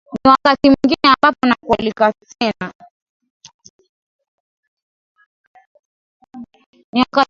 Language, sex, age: Swahili, female, 30-39